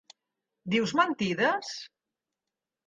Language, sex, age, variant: Catalan, female, 50-59, Central